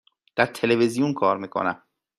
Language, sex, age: Persian, male, 30-39